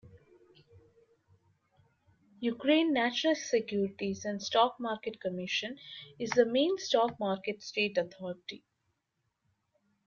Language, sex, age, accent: English, female, 30-39, India and South Asia (India, Pakistan, Sri Lanka)